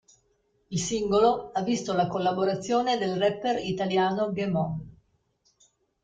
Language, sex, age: Italian, female, 60-69